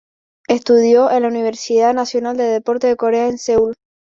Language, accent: Spanish, España: Islas Canarias